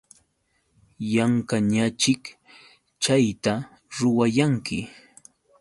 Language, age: Yauyos Quechua, 30-39